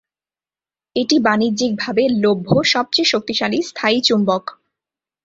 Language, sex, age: Bengali, female, 19-29